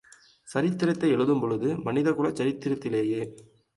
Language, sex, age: Tamil, male, 19-29